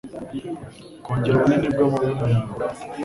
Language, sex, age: Kinyarwanda, male, 19-29